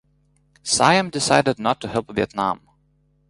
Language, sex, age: English, male, 30-39